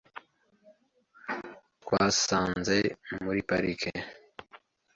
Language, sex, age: Kinyarwanda, male, 19-29